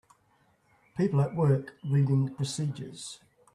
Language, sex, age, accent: English, male, 60-69, Australian English